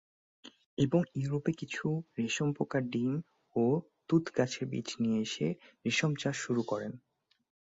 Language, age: Bengali, 19-29